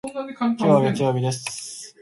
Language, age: Japanese, 19-29